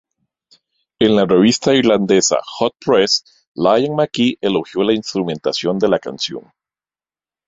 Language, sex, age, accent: Spanish, male, 40-49, América central